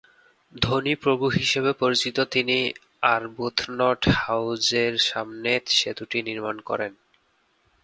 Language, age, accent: Bengali, 19-29, প্রমিত